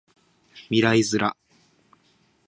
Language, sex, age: Japanese, male, 19-29